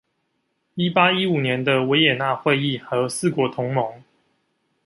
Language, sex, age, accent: Chinese, male, 19-29, 出生地：臺北市